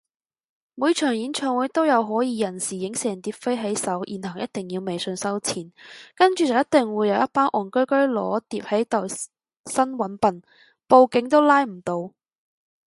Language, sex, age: Cantonese, female, 19-29